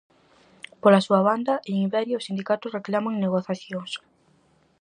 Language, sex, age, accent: Galician, female, under 19, Atlántico (seseo e gheada)